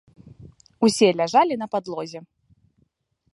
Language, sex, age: Belarusian, female, 30-39